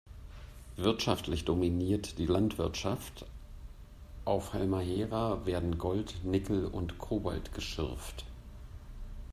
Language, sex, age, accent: German, male, 50-59, Deutschland Deutsch